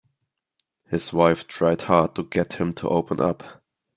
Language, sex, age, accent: English, male, 19-29, United States English